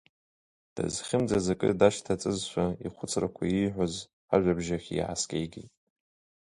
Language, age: Abkhazian, 19-29